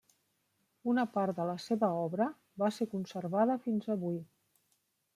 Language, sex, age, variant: Catalan, female, 50-59, Central